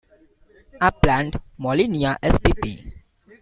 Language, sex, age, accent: English, male, 19-29, India and South Asia (India, Pakistan, Sri Lanka)